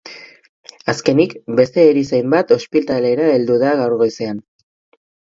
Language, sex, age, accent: Basque, male, 19-29, Mendebalekoa (Araba, Bizkaia, Gipuzkoako mendebaleko herri batzuk)